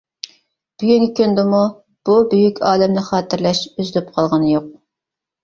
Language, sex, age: Uyghur, female, 19-29